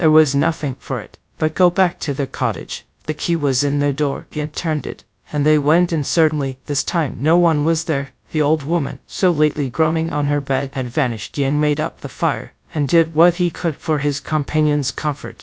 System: TTS, GradTTS